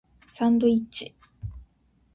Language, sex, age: Japanese, female, 19-29